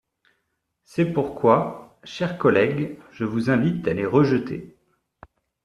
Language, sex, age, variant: French, male, 40-49, Français de métropole